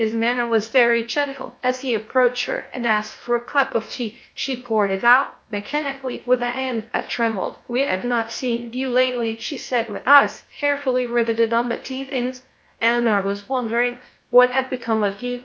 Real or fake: fake